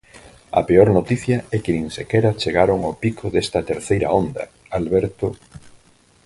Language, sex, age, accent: Galician, male, 50-59, Normativo (estándar)